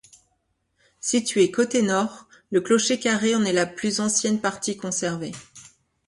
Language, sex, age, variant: French, female, 40-49, Français de métropole